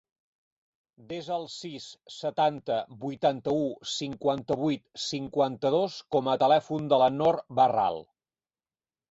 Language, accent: Catalan, nord-oriental